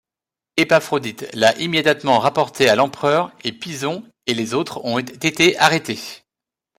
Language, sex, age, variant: French, male, 40-49, Français de métropole